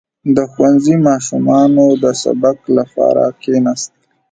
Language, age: Pashto, 19-29